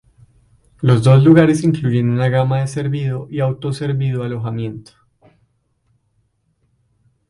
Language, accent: Spanish, Caribe: Cuba, Venezuela, Puerto Rico, República Dominicana, Panamá, Colombia caribeña, México caribeño, Costa del golfo de México